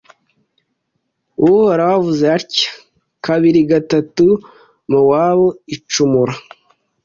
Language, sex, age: Kinyarwanda, male, 50-59